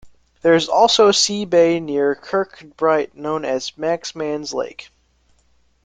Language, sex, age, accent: English, male, under 19, United States English